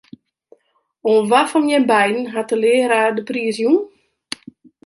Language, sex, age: Western Frisian, female, 40-49